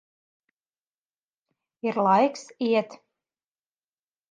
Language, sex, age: Latvian, female, 30-39